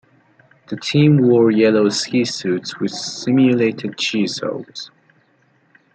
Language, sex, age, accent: English, male, 19-29, United States English